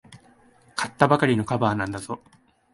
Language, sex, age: Japanese, male, 19-29